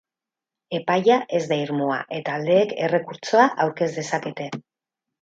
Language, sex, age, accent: Basque, female, 50-59, Mendebalekoa (Araba, Bizkaia, Gipuzkoako mendebaleko herri batzuk)